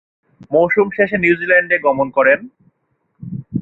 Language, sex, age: Bengali, male, 30-39